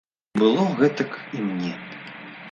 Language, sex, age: Belarusian, male, 19-29